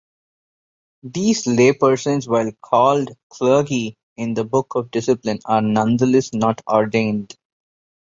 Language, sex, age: English, male, 19-29